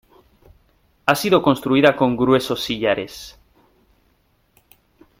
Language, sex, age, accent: Spanish, male, 30-39, España: Norte peninsular (Asturias, Castilla y León, Cantabria, País Vasco, Navarra, Aragón, La Rioja, Guadalajara, Cuenca)